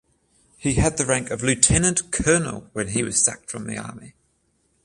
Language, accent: English, United States English; Australian English; England English; New Zealand English; Welsh English